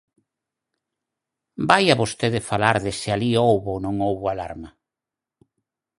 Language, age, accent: Galician, 60-69, Normativo (estándar)